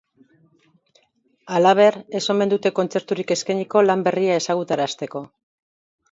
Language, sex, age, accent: Basque, female, 50-59, Mendebalekoa (Araba, Bizkaia, Gipuzkoako mendebaleko herri batzuk)